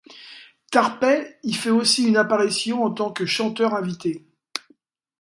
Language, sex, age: French, male, 60-69